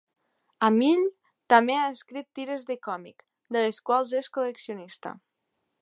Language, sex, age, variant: Catalan, female, under 19, Nord-Occidental